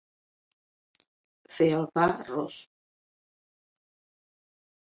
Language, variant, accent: Catalan, Central, central